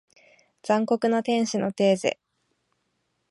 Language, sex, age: Japanese, female, 19-29